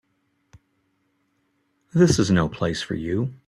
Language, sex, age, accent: English, male, 60-69, United States English